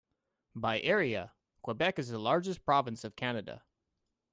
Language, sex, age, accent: English, male, 19-29, United States English